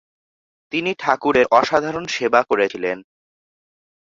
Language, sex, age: Bengali, male, under 19